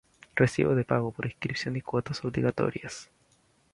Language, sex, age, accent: Spanish, female, 19-29, Chileno: Chile, Cuyo